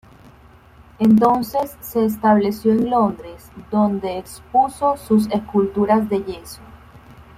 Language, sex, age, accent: Spanish, female, 19-29, Caribe: Cuba, Venezuela, Puerto Rico, República Dominicana, Panamá, Colombia caribeña, México caribeño, Costa del golfo de México